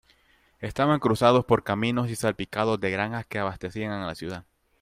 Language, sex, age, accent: Spanish, male, 19-29, América central